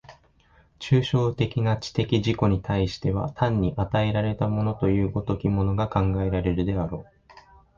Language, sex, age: Japanese, male, 19-29